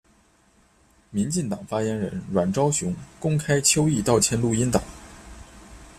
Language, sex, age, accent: Chinese, male, 19-29, 出生地：河南省